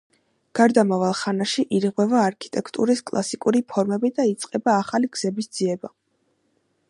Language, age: Georgian, under 19